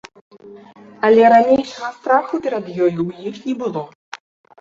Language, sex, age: Belarusian, female, 19-29